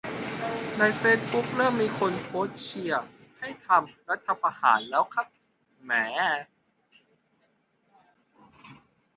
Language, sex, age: Thai, male, 19-29